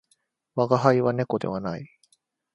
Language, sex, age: Japanese, male, 19-29